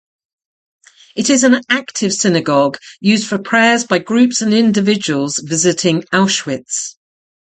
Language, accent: English, England English